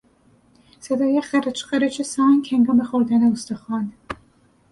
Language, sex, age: Persian, female, 40-49